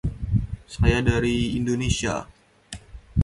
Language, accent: English, Malaysian English